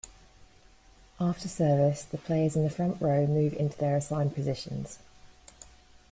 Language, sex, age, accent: English, female, 30-39, England English